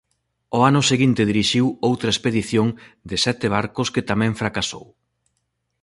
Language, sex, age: Galician, male, 40-49